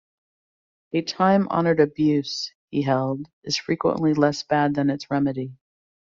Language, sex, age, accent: English, female, 50-59, United States English